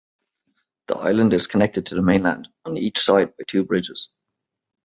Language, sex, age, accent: English, male, 30-39, Irish English